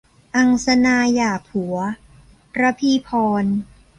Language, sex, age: Thai, female, 30-39